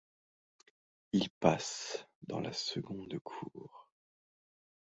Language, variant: French, Français de métropole